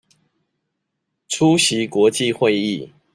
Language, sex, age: Chinese, male, 50-59